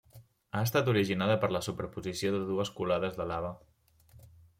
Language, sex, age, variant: Catalan, male, 19-29, Central